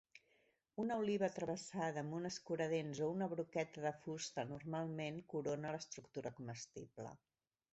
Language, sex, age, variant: Catalan, female, 40-49, Central